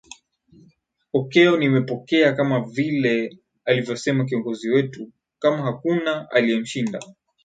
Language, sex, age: Swahili, male, 19-29